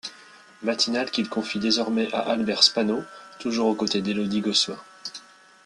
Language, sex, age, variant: French, male, 30-39, Français de métropole